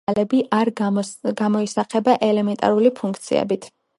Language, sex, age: Georgian, female, 19-29